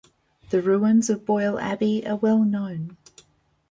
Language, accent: English, Australian English